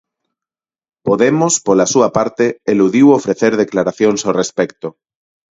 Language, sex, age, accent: Galician, male, 30-39, Neofalante